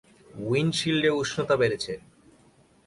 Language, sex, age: Bengali, male, 19-29